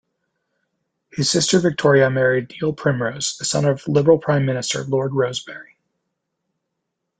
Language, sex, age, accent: English, male, 19-29, United States English